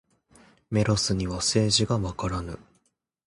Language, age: Japanese, 19-29